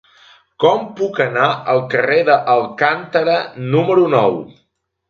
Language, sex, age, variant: Catalan, male, 50-59, Central